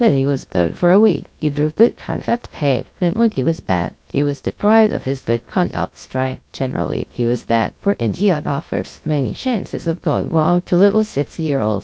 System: TTS, GlowTTS